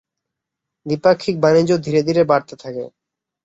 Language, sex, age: Bengali, male, under 19